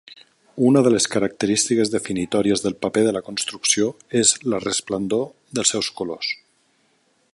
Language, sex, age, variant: Catalan, male, 50-59, Nord-Occidental